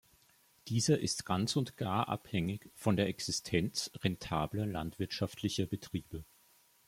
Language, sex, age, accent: German, male, 19-29, Österreichisches Deutsch